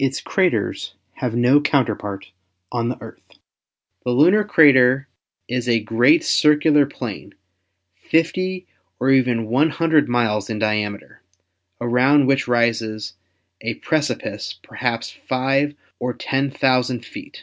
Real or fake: real